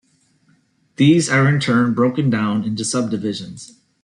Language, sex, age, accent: English, male, 50-59, United States English